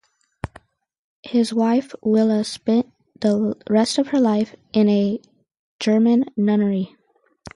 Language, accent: English, United States English